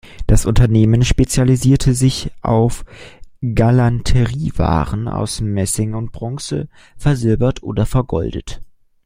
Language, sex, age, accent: German, male, 19-29, Deutschland Deutsch